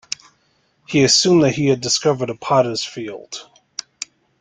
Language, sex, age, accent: English, male, 30-39, United States English